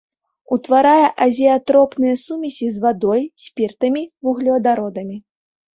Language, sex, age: Belarusian, female, 19-29